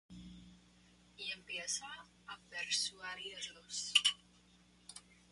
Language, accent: Spanish, España: Islas Canarias